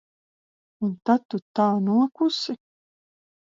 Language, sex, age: Latvian, female, 40-49